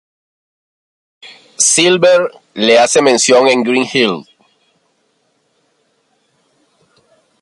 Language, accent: Spanish, Caribe: Cuba, Venezuela, Puerto Rico, República Dominicana, Panamá, Colombia caribeña, México caribeño, Costa del golfo de México